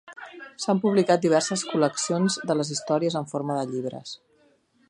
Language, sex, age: Catalan, female, 50-59